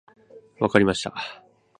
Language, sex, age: Japanese, male, 19-29